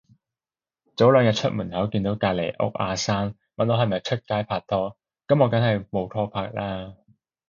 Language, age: Cantonese, 30-39